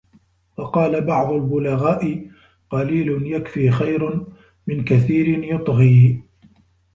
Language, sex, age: Arabic, male, 30-39